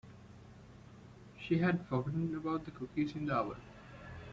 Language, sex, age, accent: English, male, 19-29, India and South Asia (India, Pakistan, Sri Lanka)